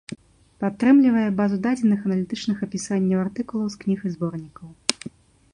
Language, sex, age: Belarusian, female, 19-29